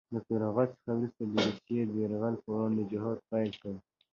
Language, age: Pashto, under 19